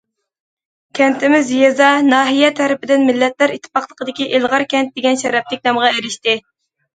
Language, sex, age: Uyghur, female, under 19